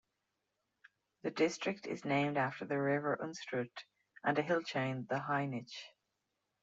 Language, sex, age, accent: English, female, 40-49, Irish English